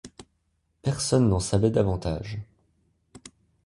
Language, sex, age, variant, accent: French, male, 19-29, Français d'Europe, Français de Suisse